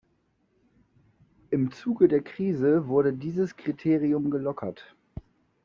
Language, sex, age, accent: German, male, 30-39, Deutschland Deutsch